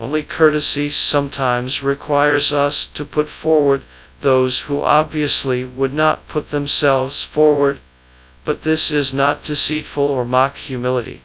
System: TTS, FastPitch